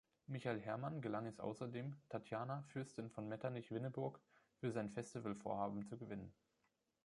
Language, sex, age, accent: German, male, 19-29, Deutschland Deutsch